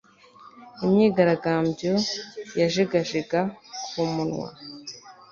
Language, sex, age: Kinyarwanda, female, 19-29